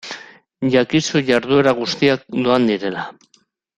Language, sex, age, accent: Basque, male, 40-49, Mendebalekoa (Araba, Bizkaia, Gipuzkoako mendebaleko herri batzuk)